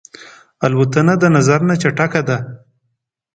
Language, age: Pashto, 19-29